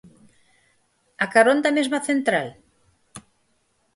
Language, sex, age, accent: Galician, female, 50-59, Normativo (estándar)